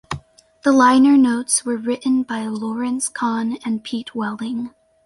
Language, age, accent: English, under 19, United States English